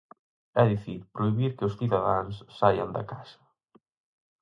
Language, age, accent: Galician, 19-29, Atlántico (seseo e gheada)